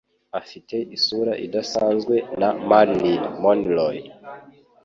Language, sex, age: Kinyarwanda, male, 19-29